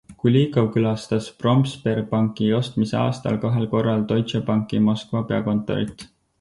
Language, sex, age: Estonian, male, 19-29